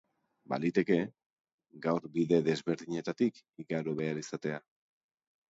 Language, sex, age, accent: Basque, male, 40-49, Erdialdekoa edo Nafarra (Gipuzkoa, Nafarroa)